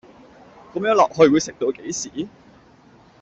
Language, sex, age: Cantonese, male, 30-39